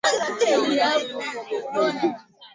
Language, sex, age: Swahili, male, 19-29